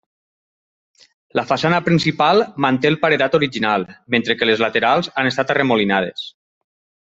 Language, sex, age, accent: Catalan, male, 40-49, valencià